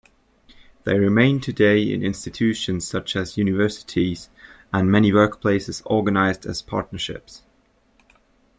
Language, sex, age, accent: English, male, 19-29, United States English